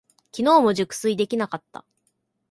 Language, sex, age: Japanese, male, 19-29